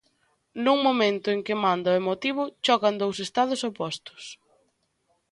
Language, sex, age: Galician, female, 19-29